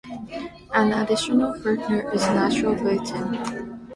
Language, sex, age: English, female, 19-29